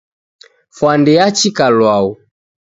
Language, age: Taita, 19-29